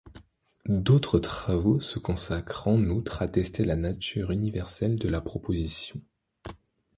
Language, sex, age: French, male, 19-29